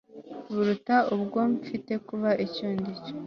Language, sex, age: Kinyarwanda, female, 19-29